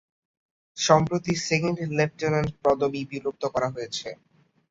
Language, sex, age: Bengali, male, under 19